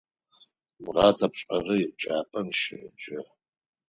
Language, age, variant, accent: Adyghe, 40-49, Адыгабзэ (Кирил, пстэумэ зэдыряе), Кıэмгуй (Çemguy)